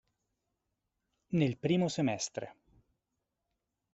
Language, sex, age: Italian, male, 40-49